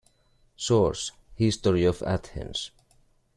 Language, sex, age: English, male, 30-39